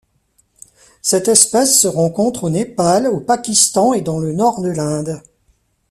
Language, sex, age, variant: French, male, 40-49, Français de métropole